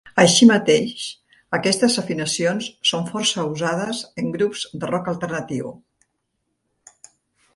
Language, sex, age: Catalan, female, 60-69